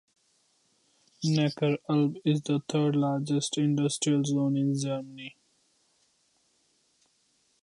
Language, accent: English, India and South Asia (India, Pakistan, Sri Lanka)